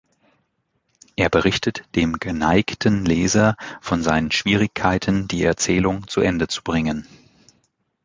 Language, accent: German, Deutschland Deutsch